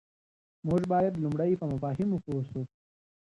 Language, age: Pashto, 19-29